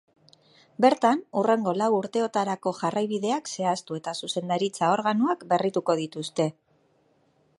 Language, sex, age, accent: Basque, female, 40-49, Mendebalekoa (Araba, Bizkaia, Gipuzkoako mendebaleko herri batzuk)